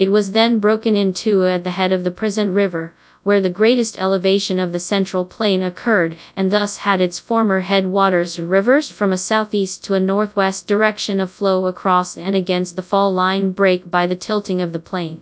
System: TTS, FastPitch